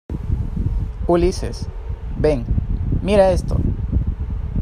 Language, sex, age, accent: Spanish, male, 19-29, América central